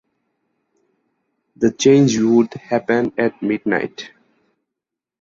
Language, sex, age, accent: English, male, 19-29, United States English